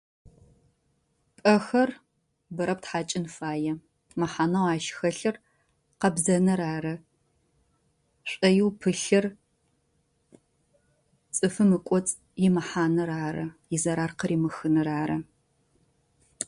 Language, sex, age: Adyghe, female, 30-39